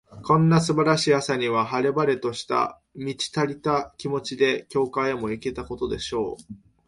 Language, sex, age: Japanese, male, 19-29